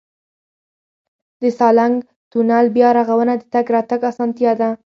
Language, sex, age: Pashto, female, under 19